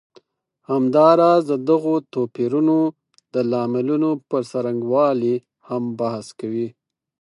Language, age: Pashto, 30-39